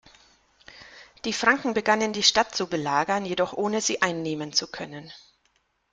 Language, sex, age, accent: German, female, 40-49, Deutschland Deutsch